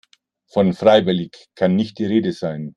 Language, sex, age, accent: German, male, 50-59, Deutschland Deutsch